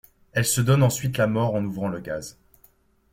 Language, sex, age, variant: French, male, 19-29, Français de métropole